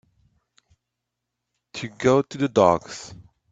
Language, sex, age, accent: English, male, 30-39, United States English